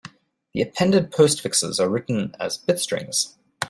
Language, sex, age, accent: English, male, 30-39, Southern African (South Africa, Zimbabwe, Namibia)